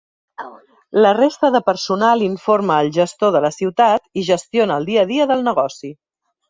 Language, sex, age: Catalan, female, 30-39